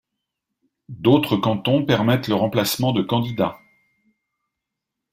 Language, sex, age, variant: French, male, 50-59, Français de métropole